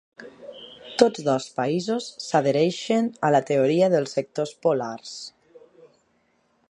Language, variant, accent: Catalan, Nord-Occidental, Lleidatà